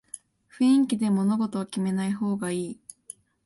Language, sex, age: Japanese, female, under 19